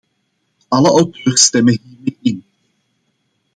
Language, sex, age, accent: Dutch, male, 40-49, Belgisch Nederlands